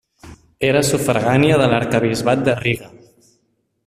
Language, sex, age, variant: Catalan, male, 30-39, Central